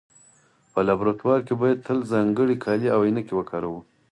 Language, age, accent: Pashto, 19-29, معیاري پښتو